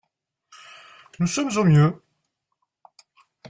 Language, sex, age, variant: French, male, 50-59, Français de métropole